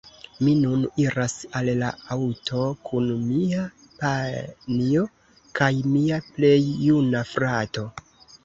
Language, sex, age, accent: Esperanto, female, 19-29, Internacia